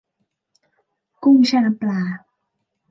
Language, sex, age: Thai, female, 19-29